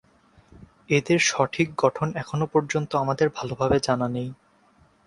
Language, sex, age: Bengali, male, 19-29